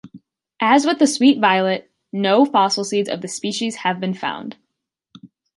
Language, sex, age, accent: English, female, under 19, United States English